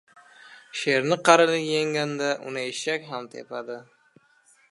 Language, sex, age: Uzbek, male, under 19